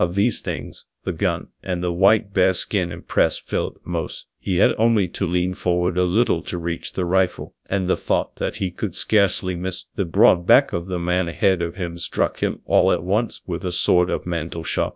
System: TTS, GradTTS